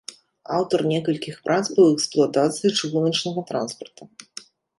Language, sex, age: Belarusian, female, 30-39